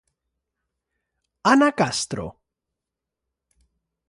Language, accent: Galician, Normativo (estándar)